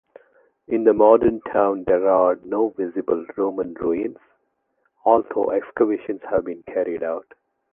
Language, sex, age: English, male, 50-59